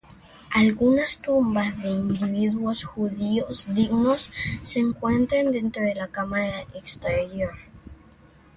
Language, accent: Spanish, América central